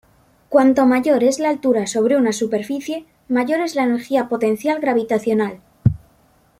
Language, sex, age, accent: Spanish, female, under 19, España: Norte peninsular (Asturias, Castilla y León, Cantabria, País Vasco, Navarra, Aragón, La Rioja, Guadalajara, Cuenca)